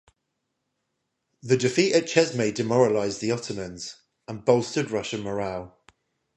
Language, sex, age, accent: English, male, 30-39, England English